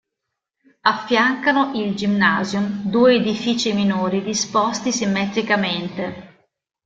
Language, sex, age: Italian, female, 50-59